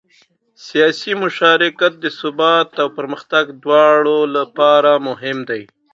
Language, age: Pashto, 30-39